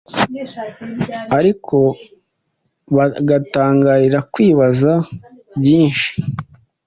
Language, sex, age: Kinyarwanda, male, 19-29